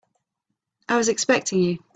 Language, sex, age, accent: English, female, 30-39, England English